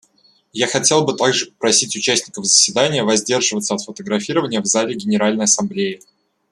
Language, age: Russian, 19-29